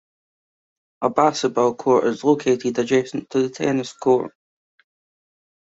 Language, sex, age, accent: English, male, 19-29, Scottish English